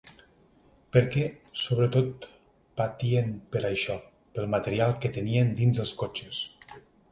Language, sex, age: Catalan, male, 40-49